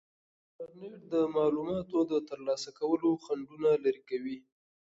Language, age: Pashto, 19-29